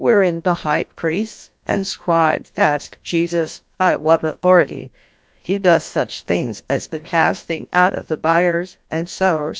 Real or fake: fake